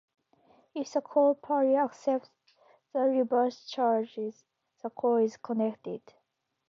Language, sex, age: English, female, 19-29